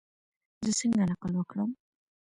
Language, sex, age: Pashto, female, 19-29